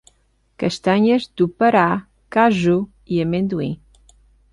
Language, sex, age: Portuguese, female, 30-39